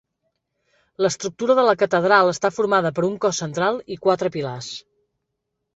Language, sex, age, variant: Catalan, female, 30-39, Central